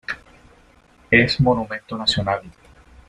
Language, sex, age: Spanish, male, 30-39